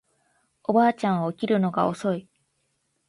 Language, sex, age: Japanese, female, 19-29